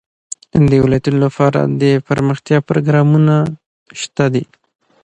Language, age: Pashto, 19-29